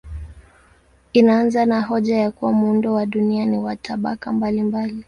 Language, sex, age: Swahili, female, 19-29